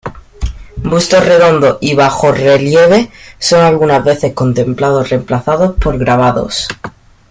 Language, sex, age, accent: Spanish, male, under 19, España: Sur peninsular (Andalucia, Extremadura, Murcia)